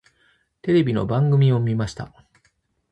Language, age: Japanese, 40-49